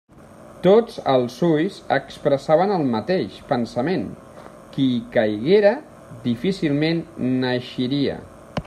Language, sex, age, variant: Catalan, male, 40-49, Central